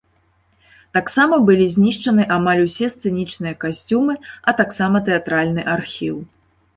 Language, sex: Belarusian, female